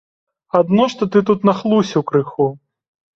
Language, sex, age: Belarusian, male, 19-29